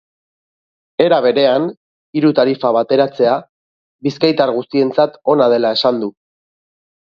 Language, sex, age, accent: Basque, male, 30-39, Erdialdekoa edo Nafarra (Gipuzkoa, Nafarroa)